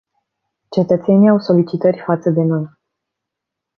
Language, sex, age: Romanian, female, 19-29